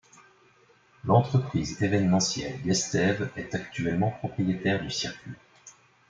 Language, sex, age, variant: French, male, 30-39, Français de métropole